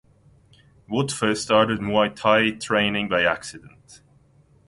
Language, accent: English, England English